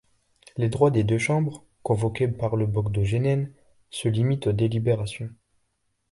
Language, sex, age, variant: French, male, 19-29, Français de métropole